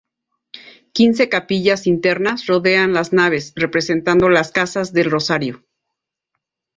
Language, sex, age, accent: Spanish, female, 40-49, México